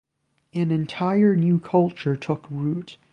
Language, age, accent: English, 19-29, United States English